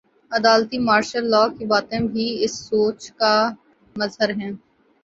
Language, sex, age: Urdu, female, 19-29